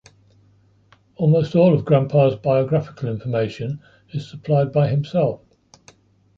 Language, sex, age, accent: English, male, 60-69, England English